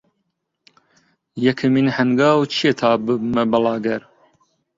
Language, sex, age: Central Kurdish, male, 30-39